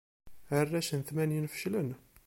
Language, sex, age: Kabyle, male, 30-39